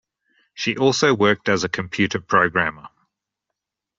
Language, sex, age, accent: English, male, 40-49, Australian English